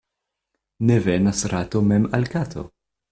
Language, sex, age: Esperanto, male, 19-29